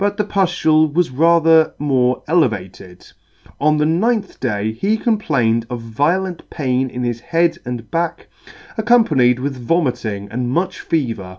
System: none